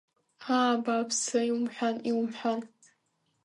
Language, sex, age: Abkhazian, female, under 19